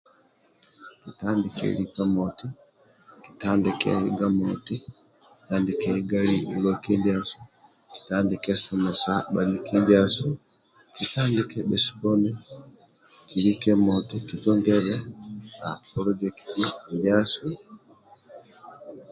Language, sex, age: Amba (Uganda), male, 50-59